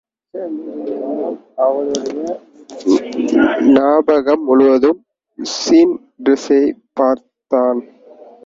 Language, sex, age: Tamil, male, 19-29